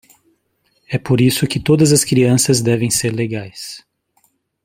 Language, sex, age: Portuguese, male, 40-49